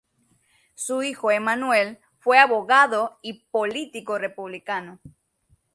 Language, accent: Spanish, América central; Caribe: Cuba, Venezuela, Puerto Rico, República Dominicana, Panamá, Colombia caribeña, México caribeño, Costa del golfo de México